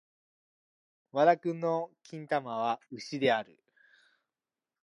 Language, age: English, 19-29